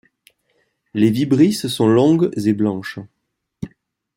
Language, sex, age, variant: French, male, 30-39, Français de métropole